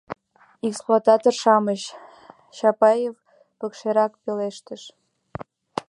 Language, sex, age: Mari, female, under 19